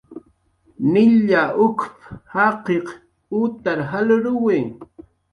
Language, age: Jaqaru, 40-49